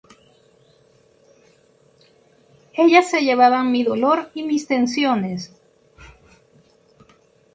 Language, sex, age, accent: Spanish, female, 19-29, América central